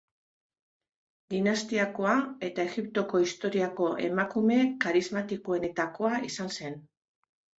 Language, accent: Basque, Mendebalekoa (Araba, Bizkaia, Gipuzkoako mendebaleko herri batzuk)